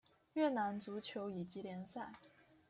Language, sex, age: Chinese, female, 19-29